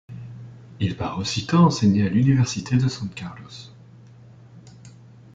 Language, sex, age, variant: French, male, 19-29, Français de métropole